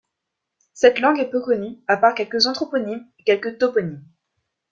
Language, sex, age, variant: French, female, under 19, Français de métropole